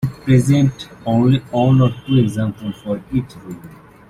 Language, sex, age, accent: English, male, 19-29, United States English